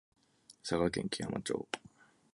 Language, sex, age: Japanese, male, 19-29